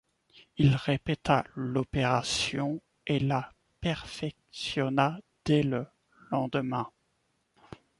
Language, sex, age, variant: French, male, 19-29, Français de métropole